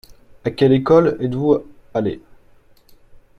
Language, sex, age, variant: French, male, 30-39, Français de métropole